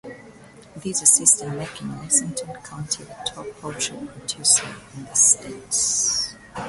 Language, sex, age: English, female, 30-39